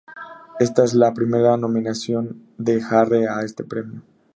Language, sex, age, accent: Spanish, male, 19-29, México